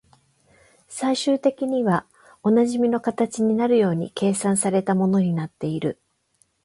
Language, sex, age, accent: Japanese, female, 50-59, 関西; 関東